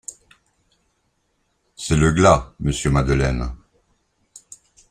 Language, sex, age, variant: French, male, 60-69, Français de métropole